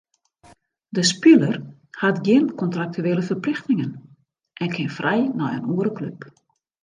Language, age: Western Frisian, 60-69